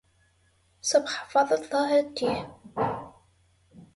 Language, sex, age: Arabic, female, 19-29